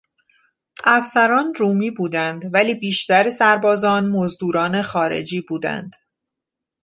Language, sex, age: Persian, female, 30-39